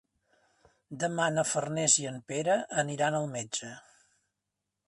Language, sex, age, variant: Catalan, male, 60-69, Central